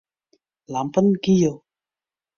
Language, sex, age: Western Frisian, female, 30-39